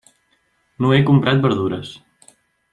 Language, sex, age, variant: Catalan, male, 19-29, Central